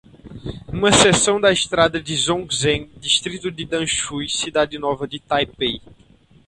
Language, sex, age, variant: Portuguese, male, 19-29, Portuguese (Brasil)